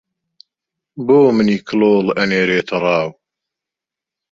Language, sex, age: Central Kurdish, male, 30-39